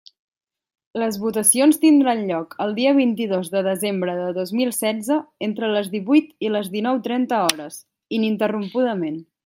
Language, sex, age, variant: Catalan, female, under 19, Central